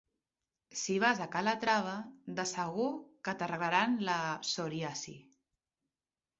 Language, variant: Catalan, Central